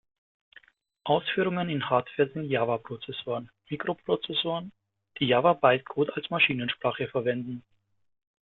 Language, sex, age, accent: German, male, 40-49, Deutschland Deutsch